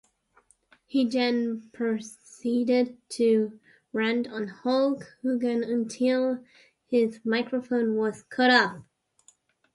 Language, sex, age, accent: English, female, under 19, United States English